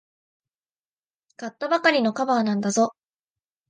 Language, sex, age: Japanese, female, 19-29